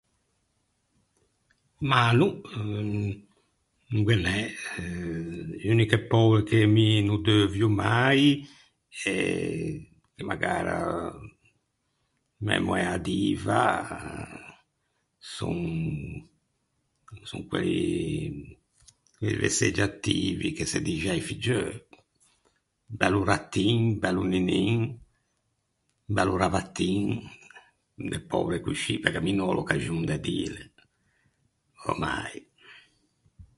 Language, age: Ligurian, 70-79